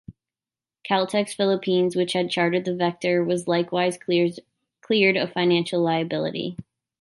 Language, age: English, 19-29